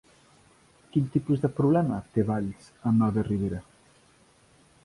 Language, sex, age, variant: Catalan, male, 50-59, Central